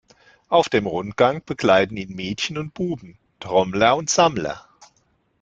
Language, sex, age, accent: German, male, 40-49, Deutschland Deutsch